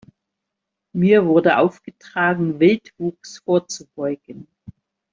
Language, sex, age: German, female, 60-69